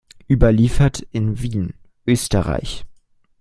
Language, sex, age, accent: German, male, 19-29, Deutschland Deutsch